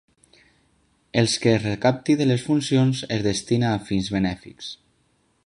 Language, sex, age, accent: Catalan, male, 19-29, valencià